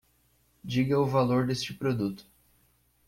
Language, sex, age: Portuguese, male, 19-29